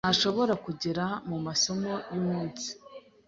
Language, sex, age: Kinyarwanda, female, 19-29